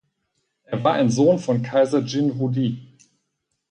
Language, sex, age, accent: German, male, 40-49, Deutschland Deutsch